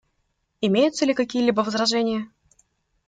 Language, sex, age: Russian, female, 19-29